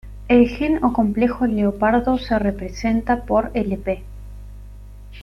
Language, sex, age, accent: Spanish, female, 19-29, Rioplatense: Argentina, Uruguay, este de Bolivia, Paraguay